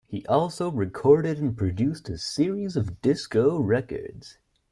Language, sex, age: English, male, 19-29